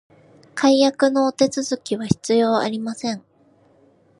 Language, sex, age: Japanese, female, 19-29